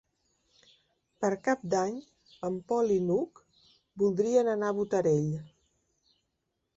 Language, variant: Catalan, Central